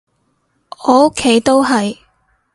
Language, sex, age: Cantonese, female, 19-29